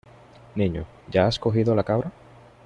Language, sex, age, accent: Spanish, male, 30-39, Caribe: Cuba, Venezuela, Puerto Rico, República Dominicana, Panamá, Colombia caribeña, México caribeño, Costa del golfo de México